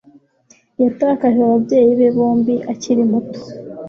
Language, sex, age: Kinyarwanda, female, 19-29